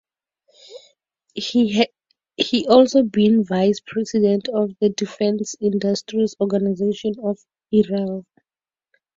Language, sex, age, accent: English, female, 19-29, Southern African (South Africa, Zimbabwe, Namibia)